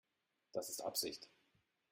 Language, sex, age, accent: German, male, 30-39, Deutschland Deutsch